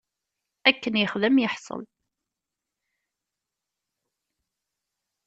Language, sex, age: Kabyle, female, 19-29